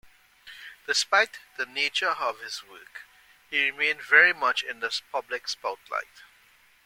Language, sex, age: English, male, 40-49